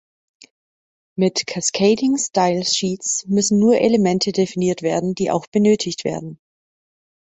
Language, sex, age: German, female, 30-39